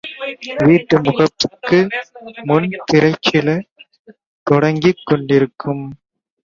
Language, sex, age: Tamil, male, 19-29